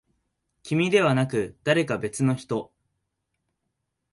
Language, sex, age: Japanese, male, 19-29